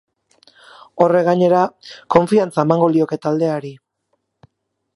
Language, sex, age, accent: Basque, female, 40-49, Erdialdekoa edo Nafarra (Gipuzkoa, Nafarroa)